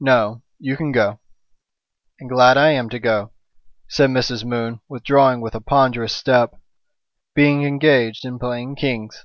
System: none